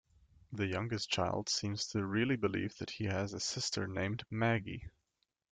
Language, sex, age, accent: English, male, 19-29, United States English